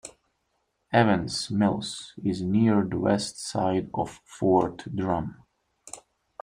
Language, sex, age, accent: English, male, 19-29, United States English